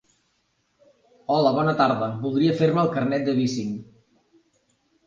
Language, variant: Catalan, Central